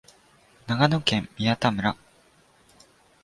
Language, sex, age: Japanese, male, 19-29